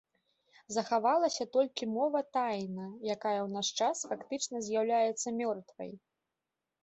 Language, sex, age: Belarusian, female, 19-29